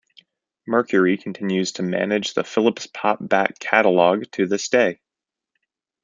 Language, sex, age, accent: English, male, 30-39, United States English